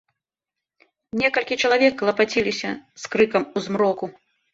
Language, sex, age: Belarusian, female, 50-59